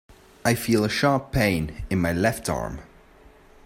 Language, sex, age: English, male, 30-39